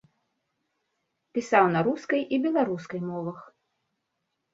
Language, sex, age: Belarusian, female, 40-49